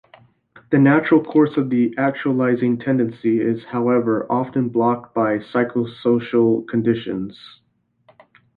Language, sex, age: English, male, 19-29